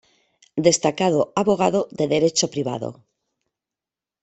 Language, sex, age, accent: Spanish, female, 50-59, España: Norte peninsular (Asturias, Castilla y León, Cantabria, País Vasco, Navarra, Aragón, La Rioja, Guadalajara, Cuenca)